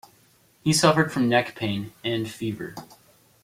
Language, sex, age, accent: English, male, under 19, United States English